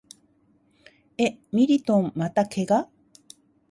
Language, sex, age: Japanese, female, 50-59